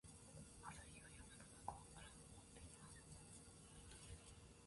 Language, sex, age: Japanese, female, 19-29